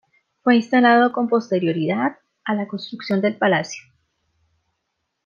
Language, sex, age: Spanish, female, 50-59